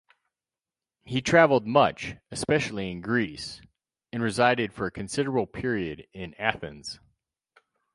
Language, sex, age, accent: English, male, 50-59, United States English